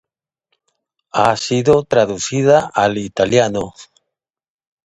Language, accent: Spanish, América central